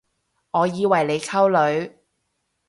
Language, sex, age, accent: Cantonese, female, 30-39, 广州音